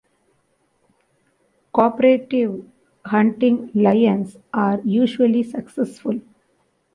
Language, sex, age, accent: English, female, 40-49, India and South Asia (India, Pakistan, Sri Lanka)